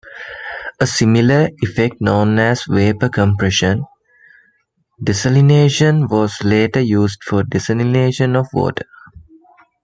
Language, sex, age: English, male, 19-29